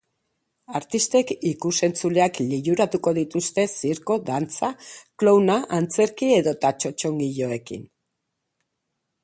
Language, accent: Basque, Mendebalekoa (Araba, Bizkaia, Gipuzkoako mendebaleko herri batzuk)